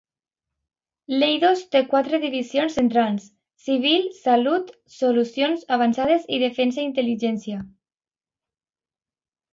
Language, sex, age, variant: Catalan, female, under 19, Alacantí